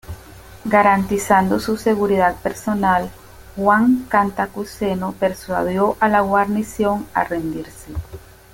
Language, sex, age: Spanish, female, 50-59